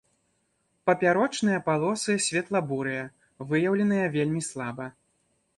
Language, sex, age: Belarusian, male, 19-29